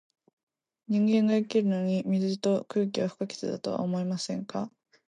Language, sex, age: Japanese, female, 19-29